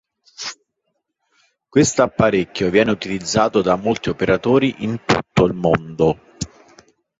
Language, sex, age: Italian, male, 40-49